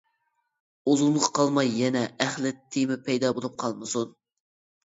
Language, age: Uyghur, 19-29